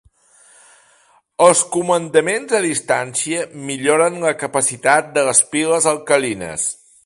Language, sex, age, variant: Catalan, male, 50-59, Central